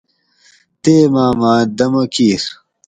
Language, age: Gawri, 19-29